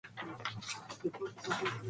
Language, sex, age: Japanese, female, 19-29